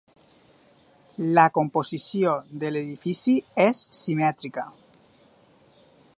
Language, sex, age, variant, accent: Catalan, male, 30-39, Valencià meridional, valencià